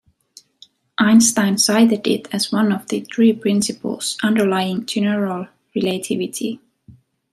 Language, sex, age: English, female, 19-29